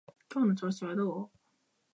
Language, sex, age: Japanese, female, under 19